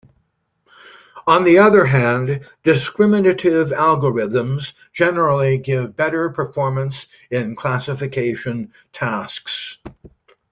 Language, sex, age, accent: English, male, 60-69, United States English